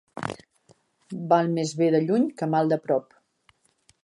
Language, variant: Catalan, Central